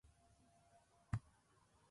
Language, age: Japanese, 19-29